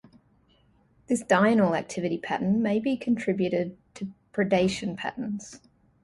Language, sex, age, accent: English, female, 30-39, Australian English